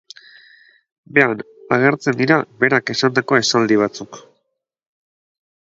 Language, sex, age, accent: Basque, male, 30-39, Mendebalekoa (Araba, Bizkaia, Gipuzkoako mendebaleko herri batzuk)